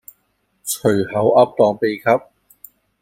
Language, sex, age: Cantonese, male, 40-49